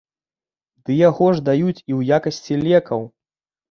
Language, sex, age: Belarusian, male, 30-39